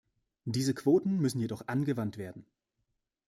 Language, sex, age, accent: German, male, 19-29, Deutschland Deutsch